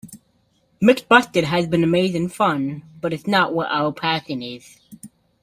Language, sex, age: English, male, 19-29